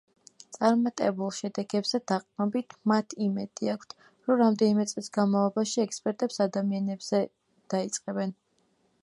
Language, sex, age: Georgian, female, 19-29